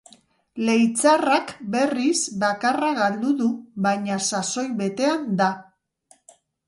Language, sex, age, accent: Basque, female, 60-69, Mendebalekoa (Araba, Bizkaia, Gipuzkoako mendebaleko herri batzuk)